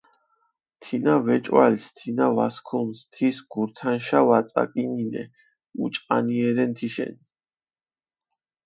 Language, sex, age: Mingrelian, male, 30-39